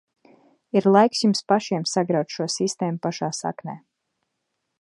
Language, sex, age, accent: Latvian, female, 30-39, bez akcenta